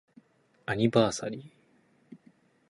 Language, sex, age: Japanese, male, 19-29